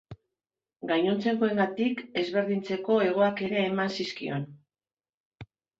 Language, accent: Basque, Mendebalekoa (Araba, Bizkaia, Gipuzkoako mendebaleko herri batzuk)